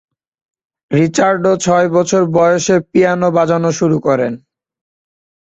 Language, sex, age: Bengali, male, 19-29